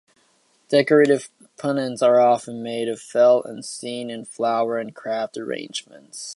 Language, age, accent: English, under 19, United States English